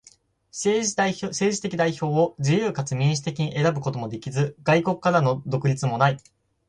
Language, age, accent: Japanese, 19-29, 標準語